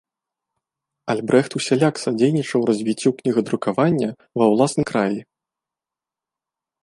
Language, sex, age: Belarusian, male, 19-29